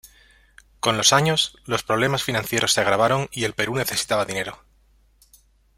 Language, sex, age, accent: Spanish, male, 30-39, España: Centro-Sur peninsular (Madrid, Toledo, Castilla-La Mancha)